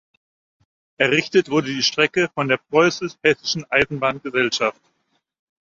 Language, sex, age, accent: German, male, 50-59, Deutschland Deutsch